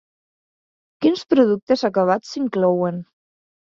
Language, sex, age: Catalan, female, 19-29